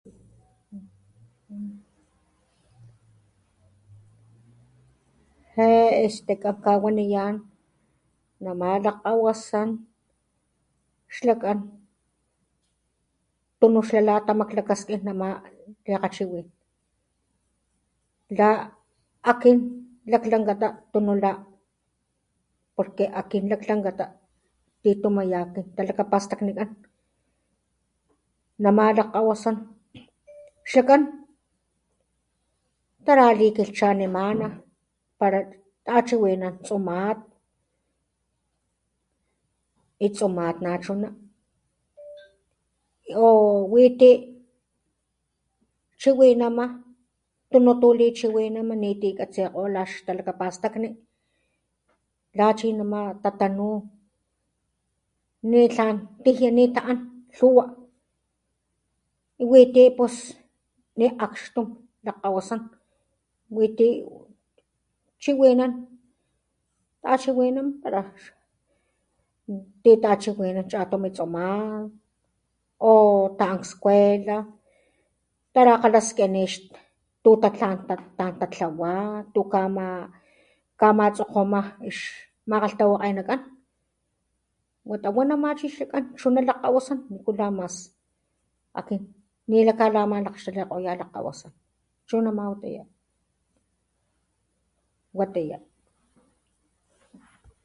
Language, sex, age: Papantla Totonac, female, 40-49